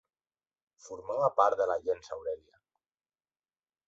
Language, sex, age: Catalan, male, 40-49